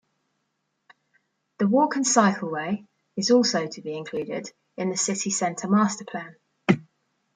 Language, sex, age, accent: English, female, 40-49, England English